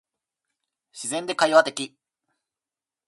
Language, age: Japanese, 19-29